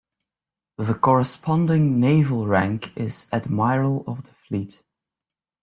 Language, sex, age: English, male, 19-29